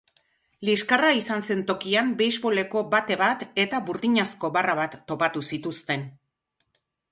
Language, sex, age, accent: Basque, female, 60-69, Mendebalekoa (Araba, Bizkaia, Gipuzkoako mendebaleko herri batzuk)